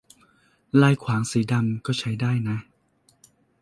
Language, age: Thai, 40-49